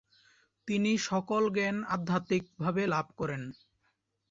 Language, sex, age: Bengali, male, 19-29